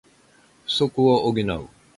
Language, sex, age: Japanese, male, 70-79